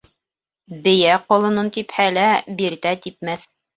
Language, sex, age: Bashkir, female, 40-49